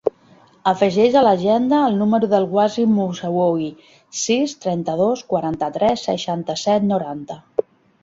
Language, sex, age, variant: Catalan, female, 50-59, Central